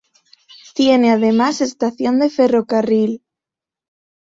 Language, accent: Spanish, España: Norte peninsular (Asturias, Castilla y León, Cantabria, País Vasco, Navarra, Aragón, La Rioja, Guadalajara, Cuenca)